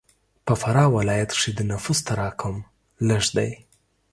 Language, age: Pashto, 30-39